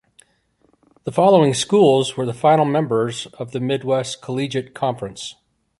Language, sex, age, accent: English, male, 60-69, United States English